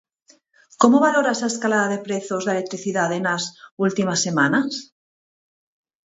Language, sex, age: Galician, female, 40-49